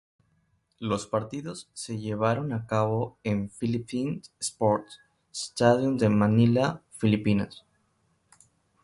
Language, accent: Spanish, Peru